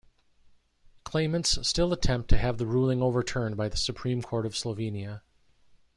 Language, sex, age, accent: English, male, 50-59, United States English